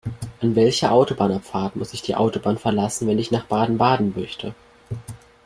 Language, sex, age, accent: German, male, under 19, Deutschland Deutsch